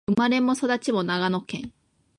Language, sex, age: Japanese, male, 19-29